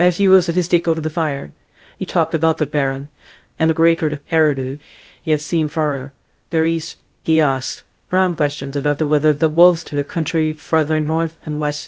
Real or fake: fake